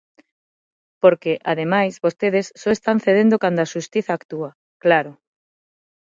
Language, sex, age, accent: Galician, female, 30-39, Normativo (estándar); Neofalante